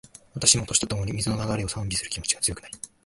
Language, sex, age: Japanese, male, 19-29